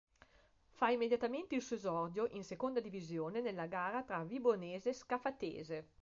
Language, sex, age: Italian, female, 50-59